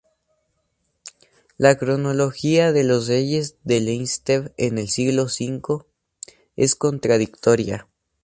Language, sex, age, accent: Spanish, male, 19-29, México